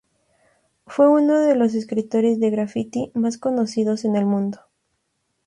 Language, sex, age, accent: Spanish, female, under 19, México